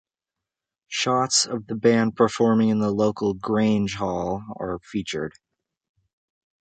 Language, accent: English, United States English